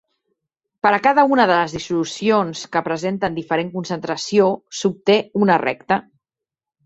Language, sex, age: Catalan, female, 30-39